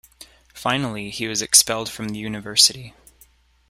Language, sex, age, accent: English, male, 19-29, United States English